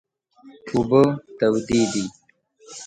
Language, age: Pashto, 19-29